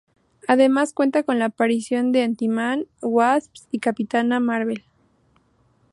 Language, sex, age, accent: Spanish, female, 19-29, México